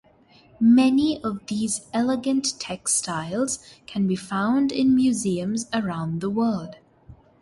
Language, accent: English, India and South Asia (India, Pakistan, Sri Lanka)